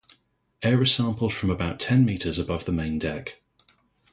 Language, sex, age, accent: English, male, 30-39, England English